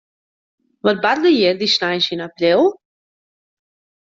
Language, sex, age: Western Frisian, female, 19-29